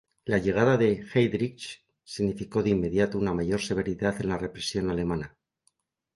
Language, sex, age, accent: Spanish, male, 60-69, España: Norte peninsular (Asturias, Castilla y León, Cantabria, País Vasco, Navarra, Aragón, La Rioja, Guadalajara, Cuenca)